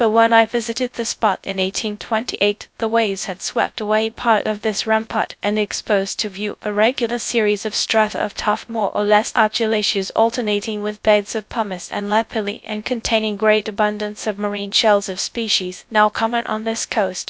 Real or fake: fake